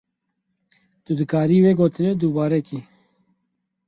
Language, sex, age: Kurdish, male, 30-39